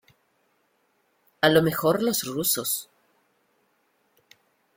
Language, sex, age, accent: Spanish, female, 40-49, América central